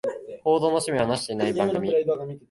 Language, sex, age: Japanese, male, under 19